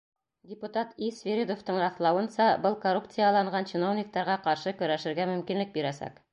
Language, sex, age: Bashkir, female, 40-49